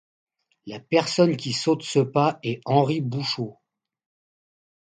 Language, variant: French, Français de métropole